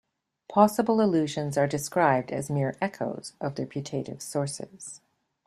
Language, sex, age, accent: English, female, 60-69, Canadian English